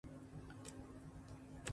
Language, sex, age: Japanese, female, 30-39